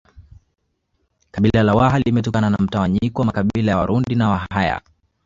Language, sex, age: Swahili, male, 19-29